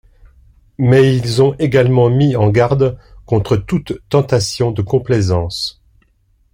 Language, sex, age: French, male, 60-69